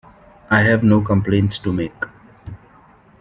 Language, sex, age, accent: English, male, 19-29, India and South Asia (India, Pakistan, Sri Lanka)